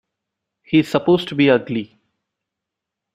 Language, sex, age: English, male, 19-29